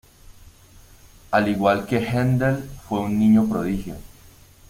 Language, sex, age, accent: Spanish, male, 19-29, Andino-Pacífico: Colombia, Perú, Ecuador, oeste de Bolivia y Venezuela andina